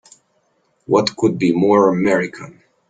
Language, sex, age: English, male, 19-29